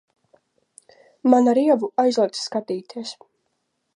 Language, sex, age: Latvian, female, 30-39